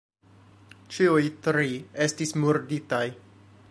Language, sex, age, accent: Esperanto, male, 19-29, Internacia